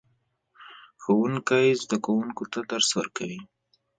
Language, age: Pashto, 19-29